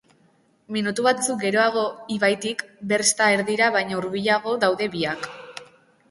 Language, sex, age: Basque, female, under 19